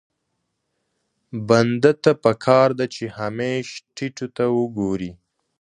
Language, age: Pashto, 19-29